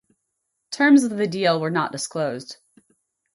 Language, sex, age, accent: English, female, 40-49, United States English